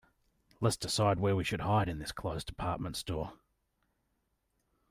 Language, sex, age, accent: English, male, 30-39, Australian English